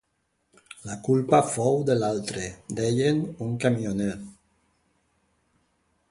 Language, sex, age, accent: Catalan, male, 50-59, valencià